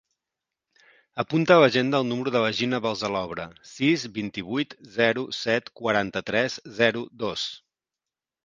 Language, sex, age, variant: Catalan, male, 40-49, Central